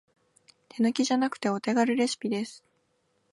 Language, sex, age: Japanese, female, 19-29